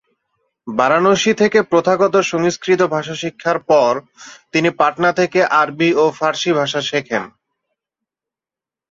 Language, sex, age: Bengali, male, 19-29